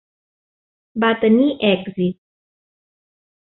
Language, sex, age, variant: Catalan, female, 40-49, Central